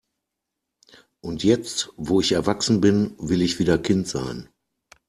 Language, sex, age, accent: German, male, 40-49, Deutschland Deutsch